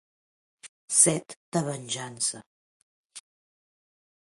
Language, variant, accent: Catalan, Central, central